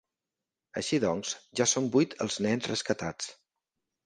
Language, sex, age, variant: Catalan, male, 40-49, Nord-Occidental